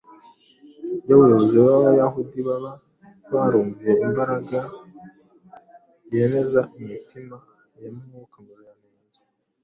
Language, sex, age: Kinyarwanda, male, 19-29